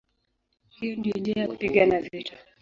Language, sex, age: Swahili, female, 19-29